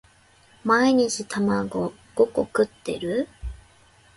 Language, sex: Japanese, female